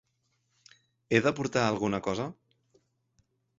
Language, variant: Catalan, Central